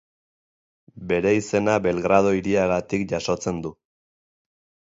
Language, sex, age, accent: Basque, male, 30-39, Erdialdekoa edo Nafarra (Gipuzkoa, Nafarroa)